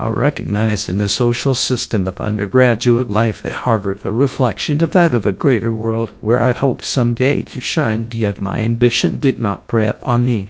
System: TTS, GlowTTS